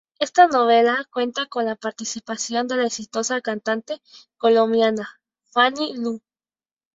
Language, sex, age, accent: Spanish, female, 19-29, México